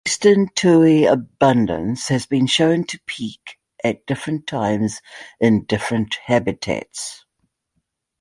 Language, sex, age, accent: English, female, 50-59, New Zealand English